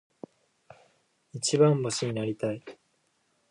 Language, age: Japanese, 19-29